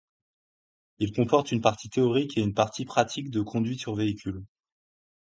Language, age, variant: French, 19-29, Français de métropole